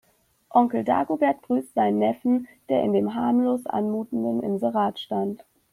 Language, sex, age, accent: German, female, 19-29, Deutschland Deutsch